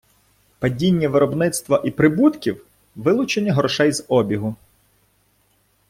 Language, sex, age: Ukrainian, male, 40-49